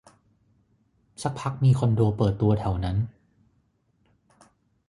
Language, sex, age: Thai, male, 40-49